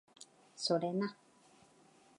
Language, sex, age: Japanese, female, 40-49